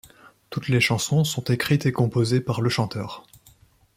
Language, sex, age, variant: French, male, 30-39, Français de métropole